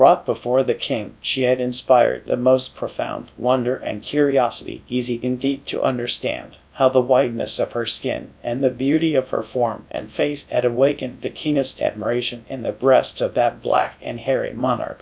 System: TTS, GradTTS